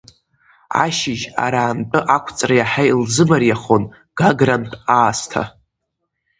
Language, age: Abkhazian, under 19